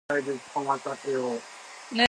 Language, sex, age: Min Nan Chinese, female, 19-29